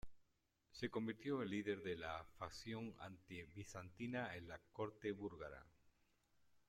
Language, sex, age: Spanish, male, 40-49